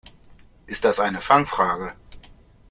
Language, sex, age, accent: German, male, 40-49, Deutschland Deutsch